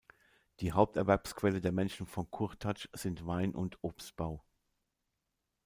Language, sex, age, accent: German, male, 50-59, Deutschland Deutsch